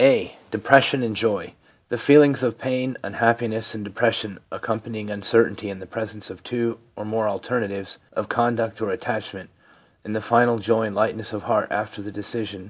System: none